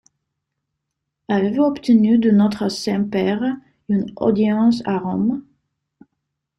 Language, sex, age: French, female, 30-39